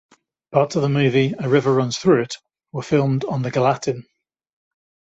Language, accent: English, England English